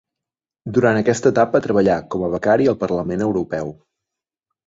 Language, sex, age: Catalan, male, 40-49